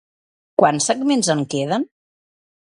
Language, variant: Catalan, Central